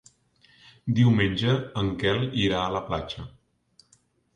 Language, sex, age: Catalan, male, 50-59